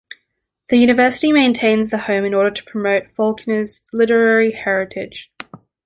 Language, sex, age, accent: English, female, 19-29, Australian English